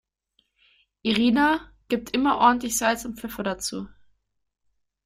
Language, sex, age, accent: German, female, 19-29, Deutschland Deutsch